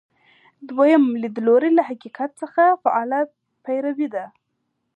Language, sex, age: Pashto, female, 19-29